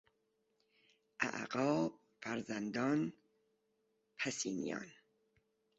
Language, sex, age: Persian, female, 60-69